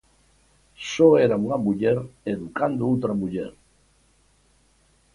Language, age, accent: Galician, 70-79, Atlántico (seseo e gheada)